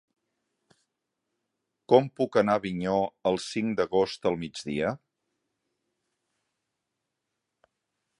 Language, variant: Catalan, Central